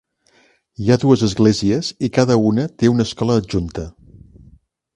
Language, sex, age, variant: Catalan, male, 50-59, Central